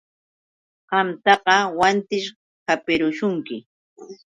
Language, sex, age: Yauyos Quechua, female, 60-69